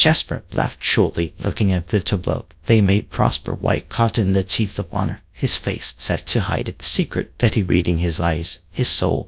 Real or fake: fake